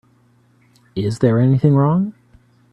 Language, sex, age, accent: English, male, 40-49, United States English